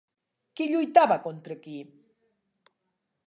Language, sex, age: Catalan, female, 60-69